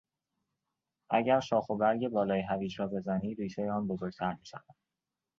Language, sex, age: Persian, male, 19-29